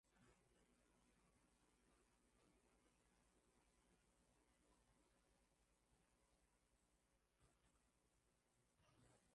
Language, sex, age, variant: Swahili, male, 30-39, Kiswahili Sanifu (EA)